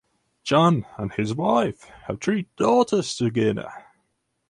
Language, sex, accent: English, male, England English; Scottish English